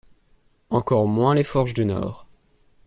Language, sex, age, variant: French, male, 19-29, Français de métropole